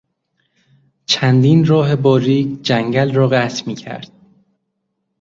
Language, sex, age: Persian, male, 30-39